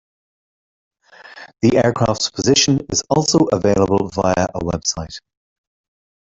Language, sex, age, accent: English, male, 40-49, Irish English